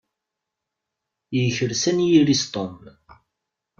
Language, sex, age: Kabyle, male, 19-29